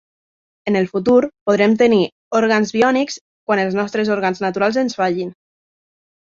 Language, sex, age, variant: Catalan, female, 19-29, Nord-Occidental